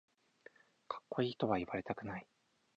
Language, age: Japanese, 19-29